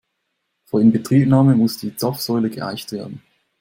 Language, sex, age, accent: German, male, 19-29, Schweizerdeutsch